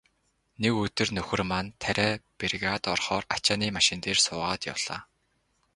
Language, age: Mongolian, 19-29